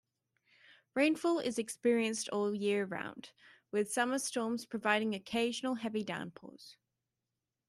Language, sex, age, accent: English, female, 19-29, Australian English